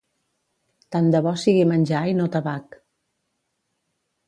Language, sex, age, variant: Catalan, female, 50-59, Central